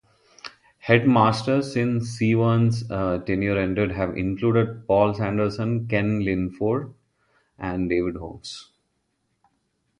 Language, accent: English, India and South Asia (India, Pakistan, Sri Lanka)